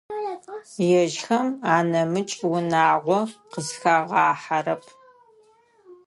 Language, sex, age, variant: Adyghe, female, 30-39, Адыгабзэ (Кирил, пстэумэ зэдыряе)